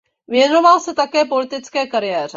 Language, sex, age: Czech, male, 30-39